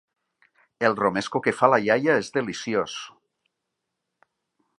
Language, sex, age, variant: Catalan, male, 40-49, Nord-Occidental